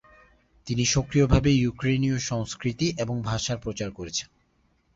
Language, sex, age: Bengali, male, 19-29